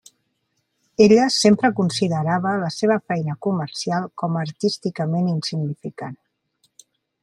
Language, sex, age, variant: Catalan, female, 50-59, Central